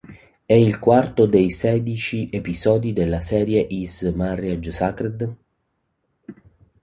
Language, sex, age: Italian, male, 40-49